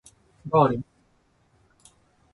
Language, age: Japanese, 30-39